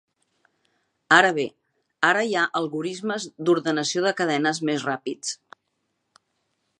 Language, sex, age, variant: Catalan, female, 40-49, Central